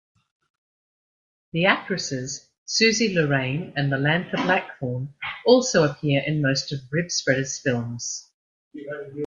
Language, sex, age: English, female, 50-59